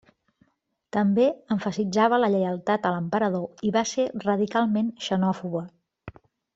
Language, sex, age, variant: Catalan, female, 50-59, Central